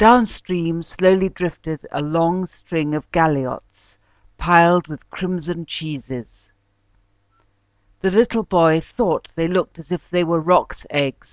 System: none